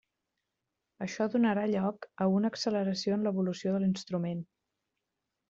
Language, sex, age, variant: Catalan, female, 40-49, Central